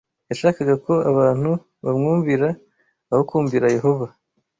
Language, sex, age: Kinyarwanda, male, 19-29